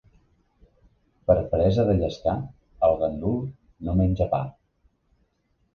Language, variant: Catalan, Central